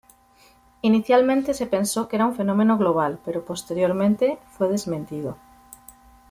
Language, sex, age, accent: Spanish, female, 30-39, España: Norte peninsular (Asturias, Castilla y León, Cantabria, País Vasco, Navarra, Aragón, La Rioja, Guadalajara, Cuenca)